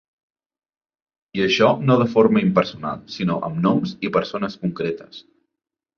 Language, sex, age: Catalan, male, 19-29